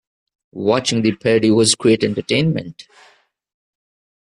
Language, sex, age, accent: English, male, 19-29, India and South Asia (India, Pakistan, Sri Lanka)